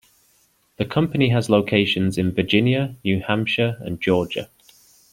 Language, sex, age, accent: English, male, 19-29, England English